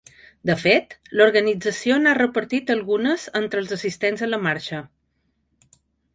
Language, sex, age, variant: Catalan, female, 40-49, Balear